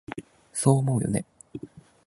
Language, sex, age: Japanese, male, under 19